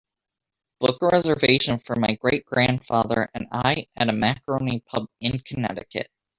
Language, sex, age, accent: English, male, 19-29, United States English